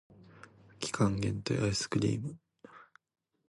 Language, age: Japanese, 19-29